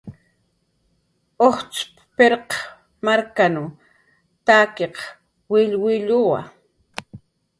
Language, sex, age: Jaqaru, female, 40-49